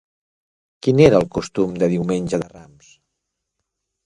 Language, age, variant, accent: Catalan, 40-49, Central, central